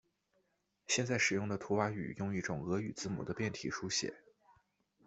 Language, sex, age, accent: Chinese, male, 19-29, 出生地：辽宁省